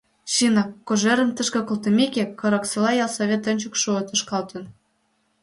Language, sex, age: Mari, female, under 19